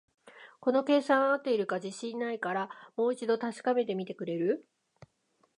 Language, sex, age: Japanese, female, 19-29